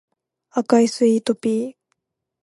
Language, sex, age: Japanese, female, 19-29